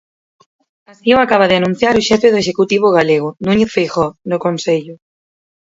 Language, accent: Galician, Oriental (común en zona oriental); Normativo (estándar)